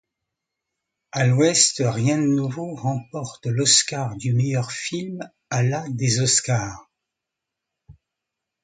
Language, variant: French, Français du nord de l'Afrique